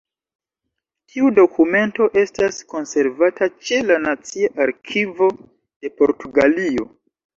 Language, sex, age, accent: Esperanto, male, 19-29, Internacia